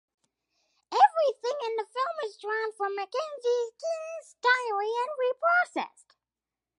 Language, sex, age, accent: English, male, under 19, United States English